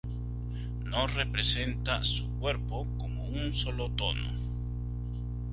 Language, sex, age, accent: Spanish, male, 30-39, Andino-Pacífico: Colombia, Perú, Ecuador, oeste de Bolivia y Venezuela andina